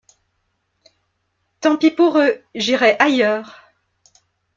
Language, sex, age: French, female, 50-59